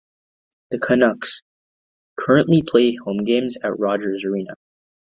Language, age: English, under 19